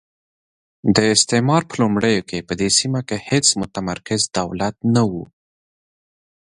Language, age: Pashto, 30-39